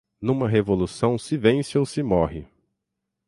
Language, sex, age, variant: Portuguese, male, 30-39, Portuguese (Brasil)